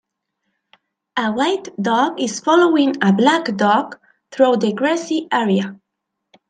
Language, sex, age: English, female, 19-29